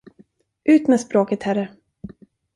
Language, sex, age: Swedish, female, 40-49